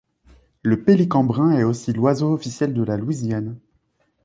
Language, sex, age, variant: French, male, 19-29, Français de métropole